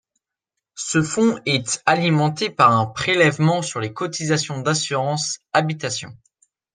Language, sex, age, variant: French, male, under 19, Français de métropole